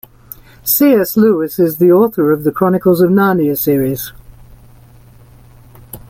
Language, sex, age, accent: English, female, 60-69, Australian English